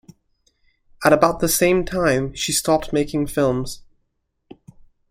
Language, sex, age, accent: English, male, 19-29, United States English